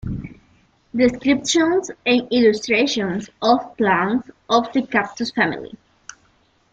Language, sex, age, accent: Spanish, female, 19-29, América central